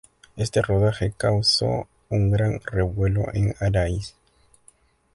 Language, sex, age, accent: Spanish, male, 19-29, Andino-Pacífico: Colombia, Perú, Ecuador, oeste de Bolivia y Venezuela andina